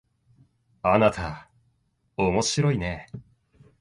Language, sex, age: Japanese, male, 19-29